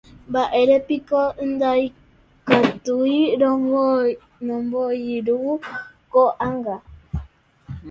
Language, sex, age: Guarani, female, under 19